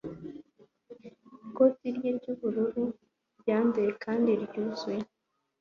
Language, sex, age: Kinyarwanda, female, 19-29